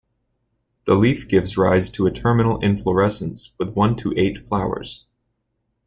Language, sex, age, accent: English, male, 19-29, United States English